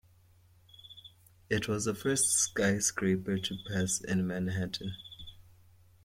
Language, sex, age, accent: English, male, 19-29, Southern African (South Africa, Zimbabwe, Namibia)